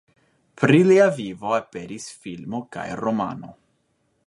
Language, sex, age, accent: Esperanto, male, 19-29, Internacia